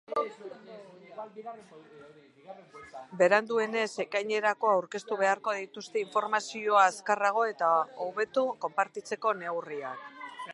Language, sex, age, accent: Basque, female, 50-59, Mendebalekoa (Araba, Bizkaia, Gipuzkoako mendebaleko herri batzuk)